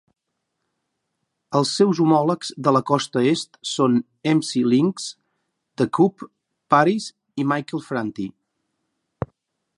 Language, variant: Catalan, Central